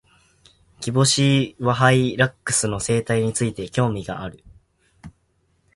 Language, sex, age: Japanese, male, 19-29